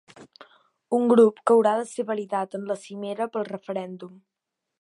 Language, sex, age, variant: Catalan, male, under 19, Central